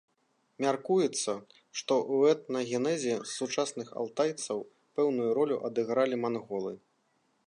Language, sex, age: Belarusian, male, 40-49